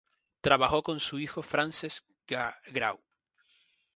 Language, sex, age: Spanish, male, 19-29